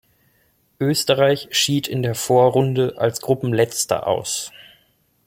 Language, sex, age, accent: German, male, 30-39, Deutschland Deutsch